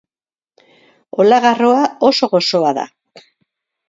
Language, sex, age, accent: Basque, female, 70-79, Mendebalekoa (Araba, Bizkaia, Gipuzkoako mendebaleko herri batzuk)